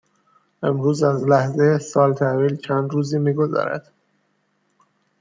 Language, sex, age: Persian, male, 19-29